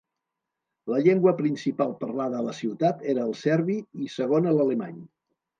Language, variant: Catalan, Central